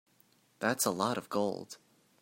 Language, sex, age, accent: English, male, 19-29, United States English